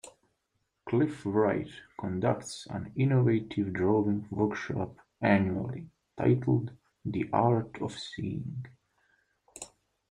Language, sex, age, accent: English, male, 19-29, United States English